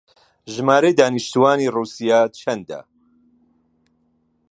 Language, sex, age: Central Kurdish, male, 50-59